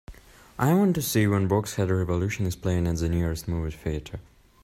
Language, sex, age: English, male, under 19